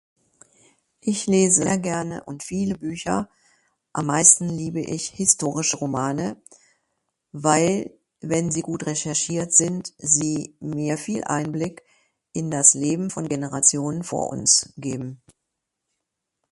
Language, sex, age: German, female, 60-69